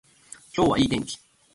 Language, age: Japanese, 19-29